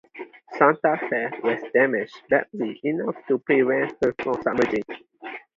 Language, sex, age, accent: English, male, 19-29, Malaysian English